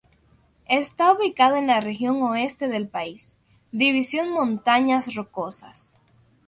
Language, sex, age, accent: Spanish, female, under 19, Caribe: Cuba, Venezuela, Puerto Rico, República Dominicana, Panamá, Colombia caribeña, México caribeño, Costa del golfo de México